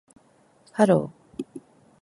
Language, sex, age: Japanese, female, 40-49